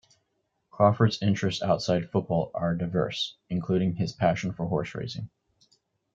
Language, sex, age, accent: English, male, 40-49, United States English